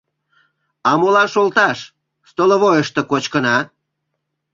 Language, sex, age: Mari, male, 40-49